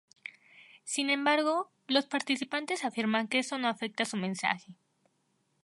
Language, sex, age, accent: Spanish, female, 19-29, México